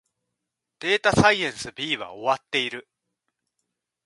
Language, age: Japanese, 30-39